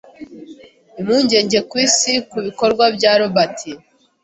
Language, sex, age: Kinyarwanda, female, 19-29